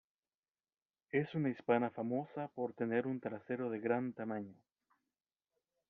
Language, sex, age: Spanish, male, 30-39